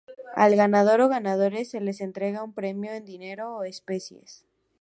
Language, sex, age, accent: Spanish, female, under 19, México